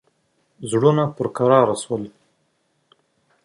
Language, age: Pashto, 40-49